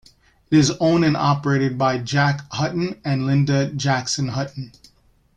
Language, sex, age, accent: English, male, 40-49, United States English